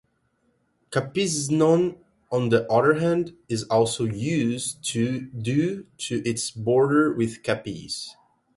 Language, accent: English, United States English